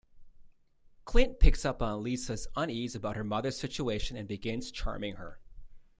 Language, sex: English, male